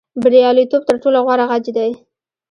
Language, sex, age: Pashto, female, 19-29